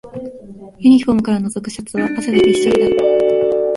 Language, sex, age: Japanese, female, 19-29